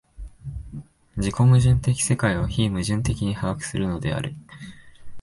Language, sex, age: Japanese, male, 19-29